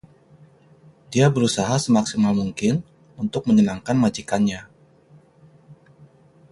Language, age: Indonesian, 30-39